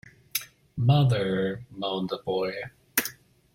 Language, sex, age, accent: English, male, 19-29, United States English